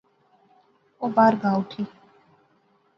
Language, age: Pahari-Potwari, 19-29